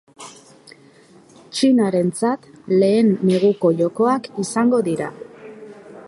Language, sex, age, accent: Basque, female, 30-39, Mendebalekoa (Araba, Bizkaia, Gipuzkoako mendebaleko herri batzuk)